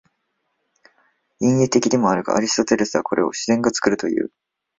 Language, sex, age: Japanese, male, 19-29